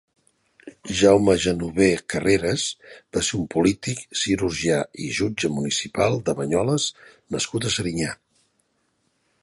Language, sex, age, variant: Catalan, male, 50-59, Central